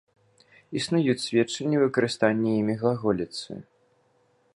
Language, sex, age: Belarusian, male, under 19